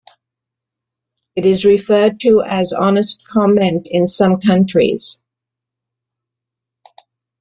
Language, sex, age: English, female, 70-79